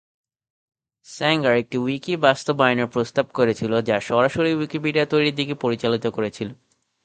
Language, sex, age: Bengali, male, 19-29